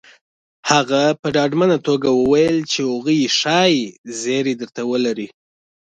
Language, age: Pashto, 19-29